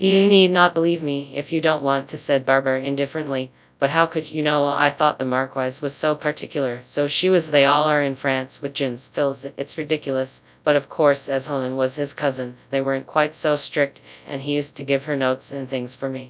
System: TTS, FastPitch